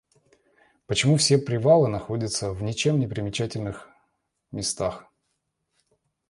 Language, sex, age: Russian, male, 40-49